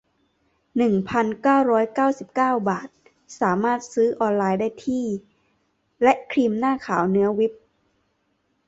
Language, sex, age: Thai, female, 19-29